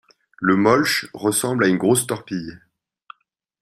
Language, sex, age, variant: French, male, 30-39, Français de métropole